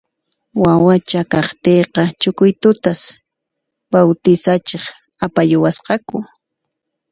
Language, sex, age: Puno Quechua, female, 40-49